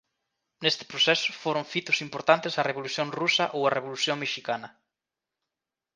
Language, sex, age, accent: Galician, male, 19-29, Atlántico (seseo e gheada)